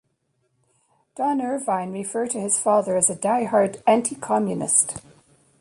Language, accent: English, Canadian English